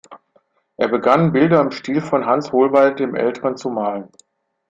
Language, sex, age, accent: German, male, 50-59, Deutschland Deutsch